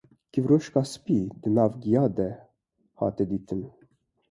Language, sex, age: Kurdish, male, 19-29